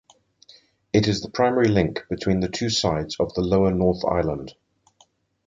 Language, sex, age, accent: English, male, 50-59, England English